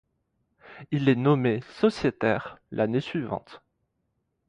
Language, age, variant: French, 19-29, Français de métropole